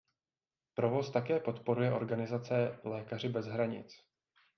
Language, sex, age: Czech, male, 40-49